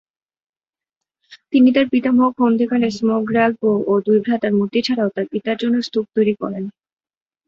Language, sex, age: Bengali, female, 19-29